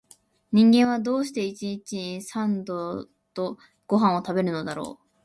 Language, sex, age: Japanese, female, 19-29